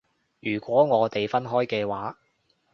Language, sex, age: Cantonese, male, 19-29